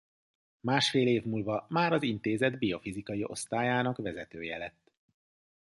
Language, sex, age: Hungarian, male, 40-49